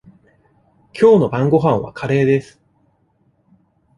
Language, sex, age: Japanese, male, 40-49